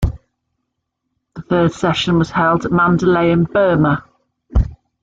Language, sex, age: English, female, 50-59